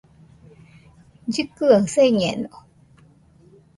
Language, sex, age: Nüpode Huitoto, female, 40-49